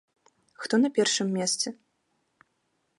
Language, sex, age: Belarusian, female, 19-29